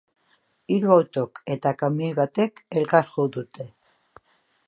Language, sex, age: Basque, female, 50-59